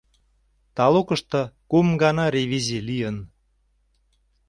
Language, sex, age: Mari, male, 60-69